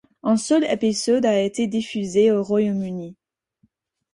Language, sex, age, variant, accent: French, female, 19-29, Français d'Amérique du Nord, Français des États-Unis